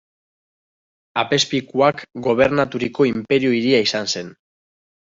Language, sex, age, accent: Basque, male, 19-29, Mendebalekoa (Araba, Bizkaia, Gipuzkoako mendebaleko herri batzuk)